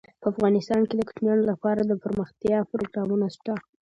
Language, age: Pashto, under 19